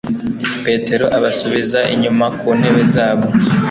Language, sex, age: Kinyarwanda, male, 19-29